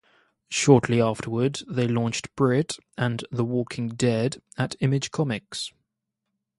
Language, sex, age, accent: English, male, 19-29, England English